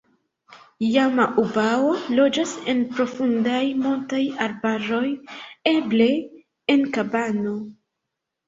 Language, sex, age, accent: Esperanto, female, 19-29, Internacia